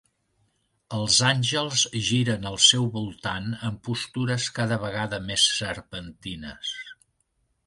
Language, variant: Catalan, Central